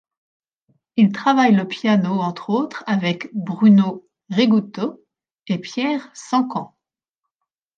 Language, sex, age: French, female, 40-49